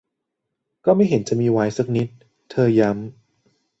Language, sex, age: Thai, male, 30-39